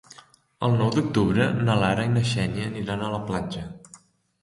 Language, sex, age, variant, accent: Catalan, male, under 19, Central, central